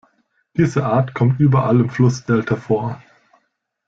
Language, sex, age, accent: German, male, 19-29, Deutschland Deutsch